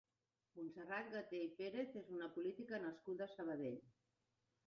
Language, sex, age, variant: Catalan, female, 60-69, Central